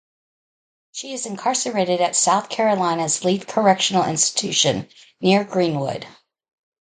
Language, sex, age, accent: English, female, 60-69, United States English